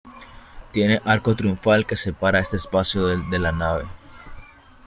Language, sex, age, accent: Spanish, male, 19-29, México